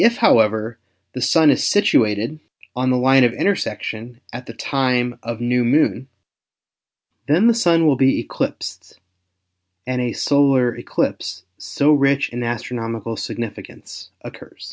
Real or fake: real